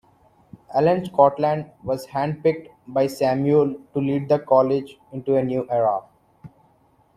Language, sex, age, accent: English, male, 19-29, India and South Asia (India, Pakistan, Sri Lanka)